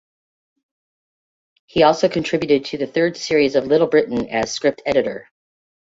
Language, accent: English, United States English